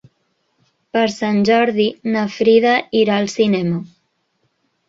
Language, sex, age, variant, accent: Catalan, female, 19-29, Central, central